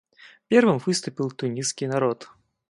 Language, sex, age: Russian, male, 19-29